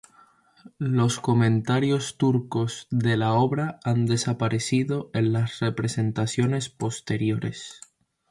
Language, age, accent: Spanish, 19-29, España: Islas Canarias